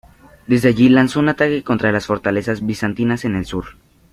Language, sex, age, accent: Spanish, male, 19-29, España: Norte peninsular (Asturias, Castilla y León, Cantabria, País Vasco, Navarra, Aragón, La Rioja, Guadalajara, Cuenca)